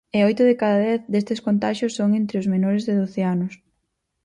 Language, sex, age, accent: Galician, female, 19-29, Central (gheada)